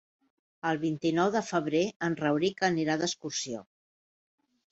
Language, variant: Catalan, Central